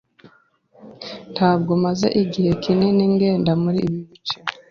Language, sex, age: Kinyarwanda, female, 30-39